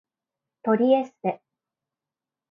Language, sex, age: Japanese, female, 19-29